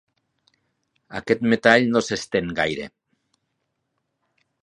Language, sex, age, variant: Catalan, male, 50-59, Septentrional